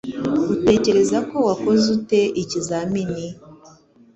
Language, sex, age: Kinyarwanda, female, 40-49